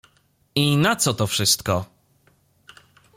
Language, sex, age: Polish, male, 30-39